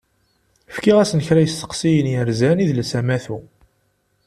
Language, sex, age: Kabyle, male, 30-39